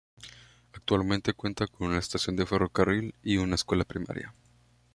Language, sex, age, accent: Spanish, male, 19-29, México